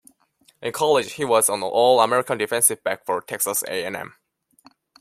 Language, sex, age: English, male, 19-29